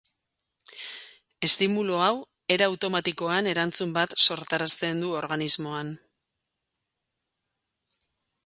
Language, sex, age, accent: Basque, female, 40-49, Mendebalekoa (Araba, Bizkaia, Gipuzkoako mendebaleko herri batzuk)